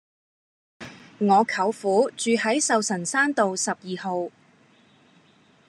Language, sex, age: Cantonese, female, 30-39